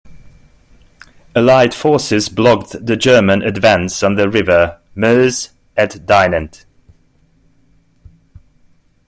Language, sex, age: English, male, 30-39